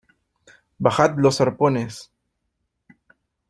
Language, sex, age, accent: Spanish, male, 19-29, Andino-Pacífico: Colombia, Perú, Ecuador, oeste de Bolivia y Venezuela andina